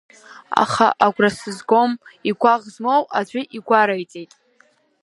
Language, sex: Abkhazian, female